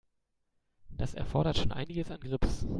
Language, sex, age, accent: German, male, 19-29, Deutschland Deutsch